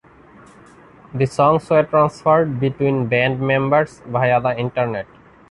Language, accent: English, India and South Asia (India, Pakistan, Sri Lanka)